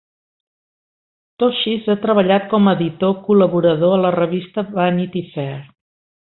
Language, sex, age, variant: Catalan, female, 60-69, Central